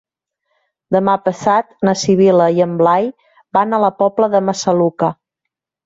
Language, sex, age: Catalan, female, 40-49